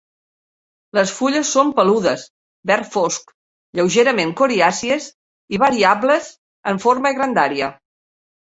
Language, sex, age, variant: Catalan, female, 60-69, Central